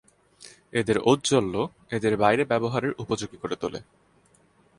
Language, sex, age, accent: Bengali, male, 19-29, প্রমিত